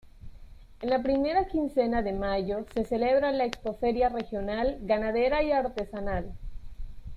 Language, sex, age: Spanish, female, 19-29